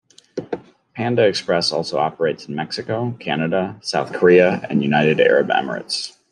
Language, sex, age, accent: English, male, 30-39, United States English